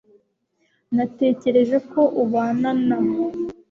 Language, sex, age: Kinyarwanda, female, 19-29